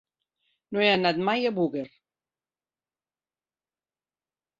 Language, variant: Catalan, Central